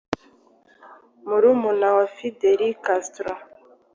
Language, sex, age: Kinyarwanda, female, 19-29